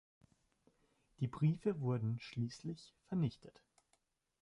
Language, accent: German, Deutschland Deutsch